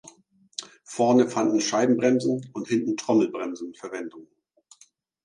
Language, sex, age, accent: German, male, 50-59, Deutschland Deutsch